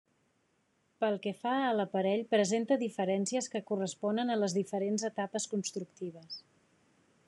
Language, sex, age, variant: Catalan, female, 40-49, Central